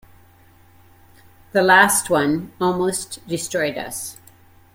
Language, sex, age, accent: English, female, 70-79, Canadian English